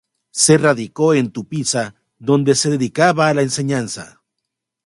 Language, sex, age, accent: Spanish, male, 40-49, América central